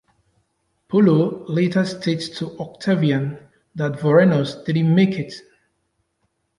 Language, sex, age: English, male, 30-39